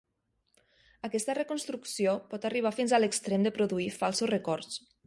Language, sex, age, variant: Catalan, female, 30-39, Nord-Occidental